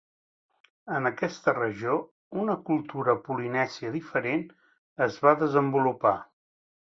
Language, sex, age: Catalan, male, 40-49